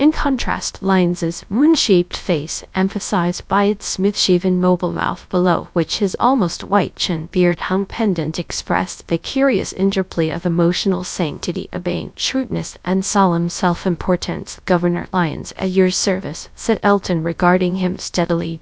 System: TTS, GradTTS